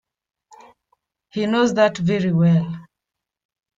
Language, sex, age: English, female, 19-29